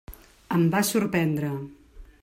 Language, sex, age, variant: Catalan, female, 40-49, Central